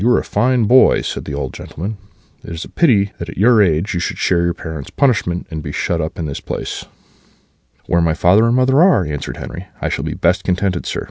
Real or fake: real